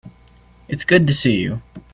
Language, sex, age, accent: English, male, 19-29, United States English